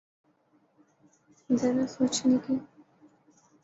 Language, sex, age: Urdu, male, 19-29